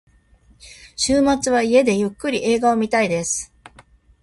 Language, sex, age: Japanese, female, 50-59